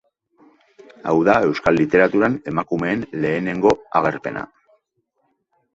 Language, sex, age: Basque, male, 40-49